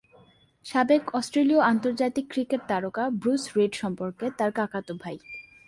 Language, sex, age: Bengali, female, 19-29